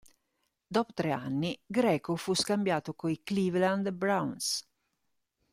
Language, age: Italian, 50-59